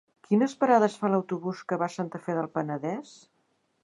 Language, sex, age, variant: Catalan, female, 60-69, Central